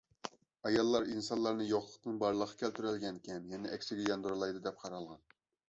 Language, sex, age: Uyghur, male, 19-29